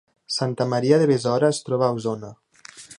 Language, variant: Catalan, Nord-Occidental